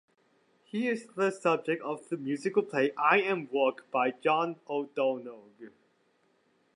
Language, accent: English, United States English